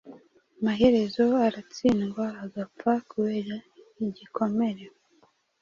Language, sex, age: Kinyarwanda, female, 30-39